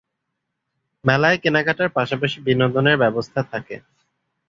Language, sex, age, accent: Bengali, male, 19-29, Bangladeshi